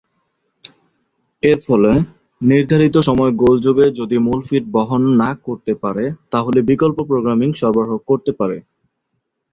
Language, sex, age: Bengali, male, 19-29